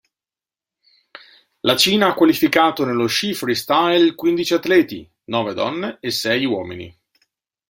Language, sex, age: Italian, male, 40-49